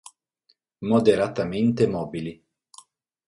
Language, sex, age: Italian, male, 30-39